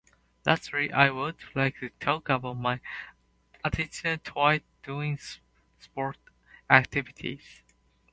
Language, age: English, 19-29